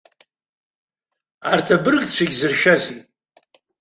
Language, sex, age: Abkhazian, male, 80-89